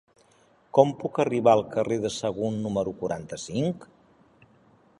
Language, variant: Catalan, Central